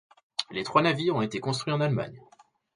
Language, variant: French, Français de métropole